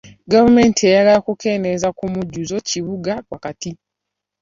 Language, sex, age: Ganda, female, 19-29